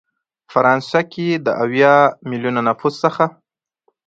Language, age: Pashto, 19-29